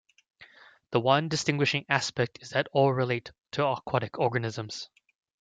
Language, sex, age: English, male, 19-29